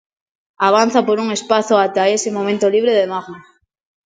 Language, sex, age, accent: Galician, female, 40-49, Central (gheada)